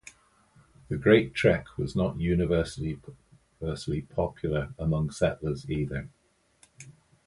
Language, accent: English, Northern Irish